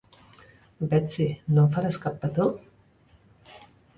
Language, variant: Catalan, Central